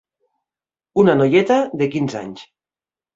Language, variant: Catalan, Nord-Occidental